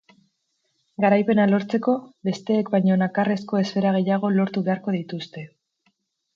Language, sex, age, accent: Basque, female, 19-29, Mendebalekoa (Araba, Bizkaia, Gipuzkoako mendebaleko herri batzuk)